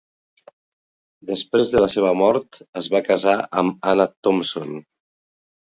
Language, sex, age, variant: Catalan, male, 50-59, Central